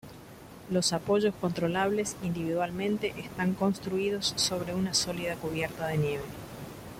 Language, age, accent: Spanish, 50-59, Rioplatense: Argentina, Uruguay, este de Bolivia, Paraguay